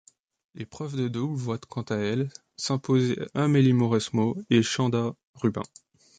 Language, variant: French, Français de métropole